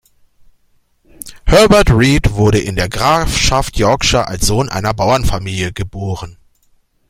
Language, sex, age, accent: German, male, 40-49, Deutschland Deutsch